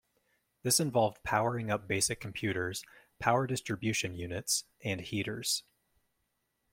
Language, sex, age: English, male, 30-39